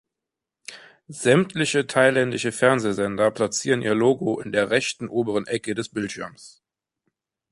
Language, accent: German, Deutschland Deutsch